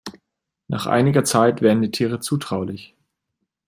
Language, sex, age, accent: German, male, 19-29, Deutschland Deutsch